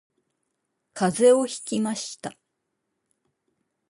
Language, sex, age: Japanese, female, 60-69